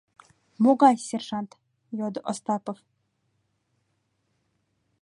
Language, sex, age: Mari, female, 19-29